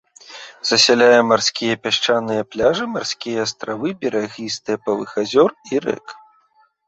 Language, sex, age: Belarusian, male, 30-39